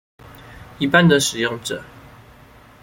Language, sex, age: Chinese, male, 19-29